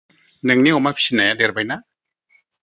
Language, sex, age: Bodo, female, 40-49